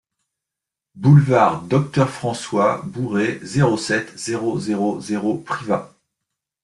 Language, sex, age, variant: French, male, 30-39, Français de métropole